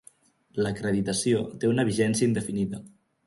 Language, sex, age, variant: Catalan, male, under 19, Central